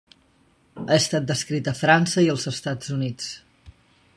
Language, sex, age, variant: Catalan, male, 19-29, Nord-Occidental